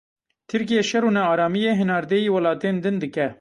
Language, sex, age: Kurdish, male, 30-39